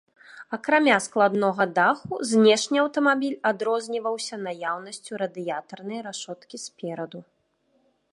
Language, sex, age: Belarusian, female, 30-39